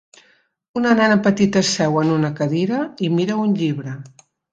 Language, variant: Catalan, Central